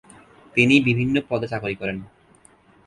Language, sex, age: Bengali, male, 19-29